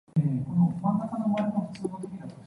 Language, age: Cantonese, 19-29